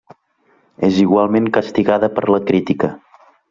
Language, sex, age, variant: Catalan, male, 19-29, Central